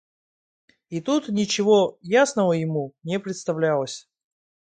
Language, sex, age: Russian, male, 19-29